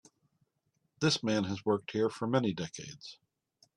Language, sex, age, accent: English, male, 50-59, United States English